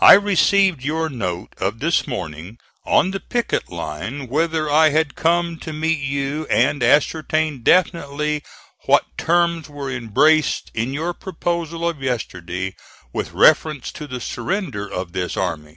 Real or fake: real